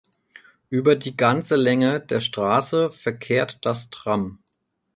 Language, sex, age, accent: German, male, 30-39, Deutschland Deutsch